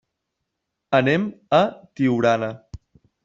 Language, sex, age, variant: Catalan, male, 19-29, Central